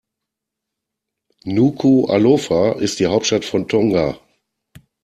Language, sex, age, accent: German, male, 40-49, Deutschland Deutsch